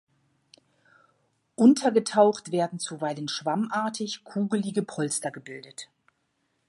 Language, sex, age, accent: German, female, 40-49, Deutschland Deutsch